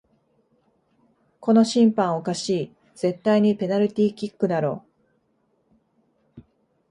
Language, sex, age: Japanese, female, 30-39